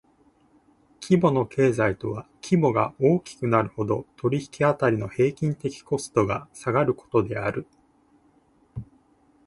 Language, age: Japanese, 19-29